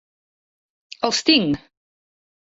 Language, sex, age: Catalan, female, 40-49